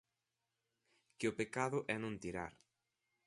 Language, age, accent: Galician, 19-29, Atlántico (seseo e gheada)